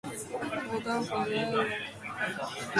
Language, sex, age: Chinese, female, 19-29